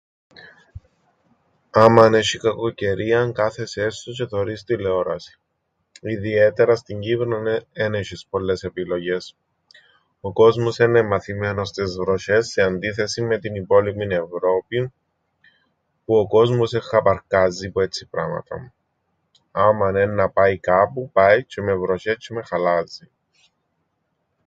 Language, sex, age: Greek, male, 40-49